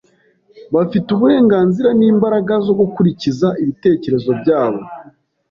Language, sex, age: Kinyarwanda, male, 19-29